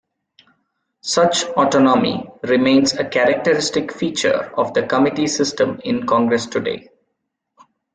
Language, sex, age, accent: English, male, 19-29, India and South Asia (India, Pakistan, Sri Lanka)